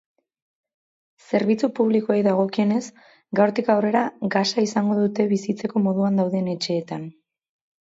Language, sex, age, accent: Basque, female, 19-29, Mendebalekoa (Araba, Bizkaia, Gipuzkoako mendebaleko herri batzuk)